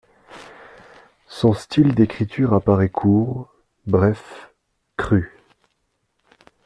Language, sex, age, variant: French, male, 30-39, Français de métropole